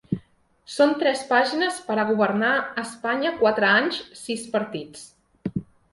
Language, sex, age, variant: Catalan, female, 19-29, Central